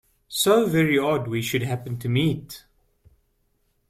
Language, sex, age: English, male, 19-29